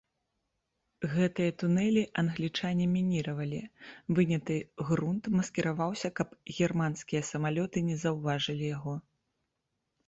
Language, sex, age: Belarusian, female, 30-39